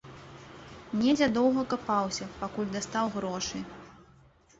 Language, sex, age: Belarusian, female, 19-29